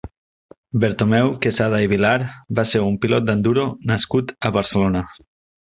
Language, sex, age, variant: Catalan, male, 30-39, Central